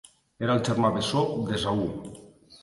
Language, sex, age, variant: Catalan, male, 40-49, Nord-Occidental